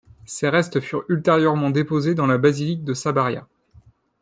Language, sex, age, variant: French, male, 19-29, Français de métropole